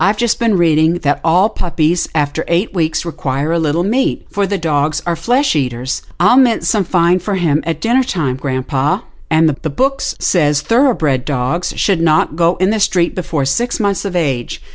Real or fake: real